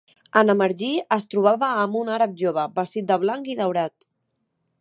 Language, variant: Catalan, Central